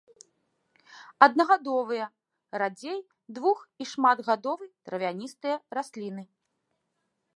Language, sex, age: Belarusian, female, 30-39